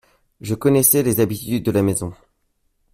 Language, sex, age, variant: French, male, 19-29, Français de métropole